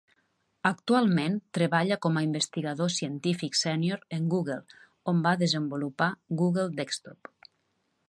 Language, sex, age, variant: Catalan, female, 40-49, Nord-Occidental